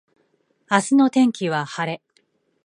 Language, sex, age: Japanese, female, 40-49